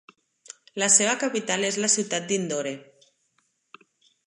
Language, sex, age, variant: Catalan, female, 30-39, Central